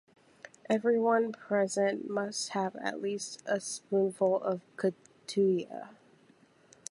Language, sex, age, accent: English, female, 19-29, United States English